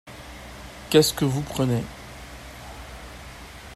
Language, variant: French, Français de métropole